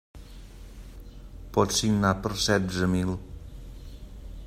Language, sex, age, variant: Catalan, male, 50-59, Central